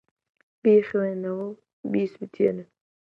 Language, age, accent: Central Kurdish, 19-29, سۆرانی